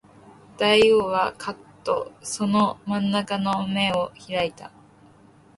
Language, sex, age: Japanese, female, under 19